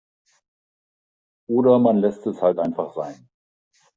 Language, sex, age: German, male, 50-59